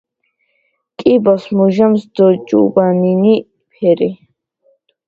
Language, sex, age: Georgian, female, under 19